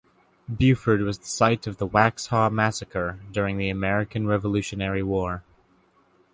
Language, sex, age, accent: English, male, 19-29, United States English